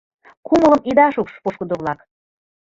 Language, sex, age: Mari, female, 40-49